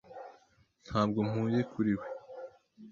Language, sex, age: Kinyarwanda, male, 40-49